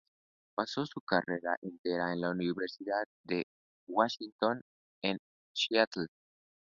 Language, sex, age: Spanish, male, 19-29